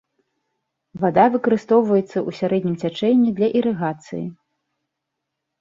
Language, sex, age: Belarusian, female, 40-49